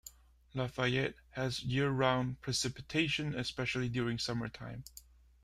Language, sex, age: English, male, 30-39